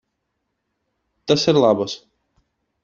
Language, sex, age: Latvian, male, 19-29